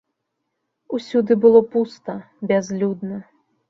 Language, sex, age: Belarusian, female, 19-29